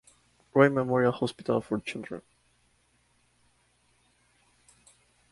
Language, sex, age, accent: English, male, 19-29, United States English